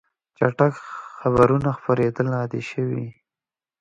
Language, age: Pashto, 19-29